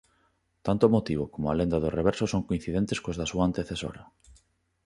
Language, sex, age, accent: Galician, male, 30-39, Normativo (estándar)